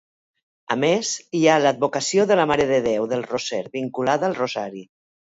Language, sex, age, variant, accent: Catalan, female, 50-59, Valencià meridional, valencià